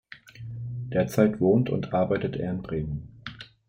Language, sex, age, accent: German, male, 30-39, Deutschland Deutsch